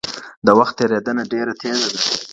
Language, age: Pashto, 30-39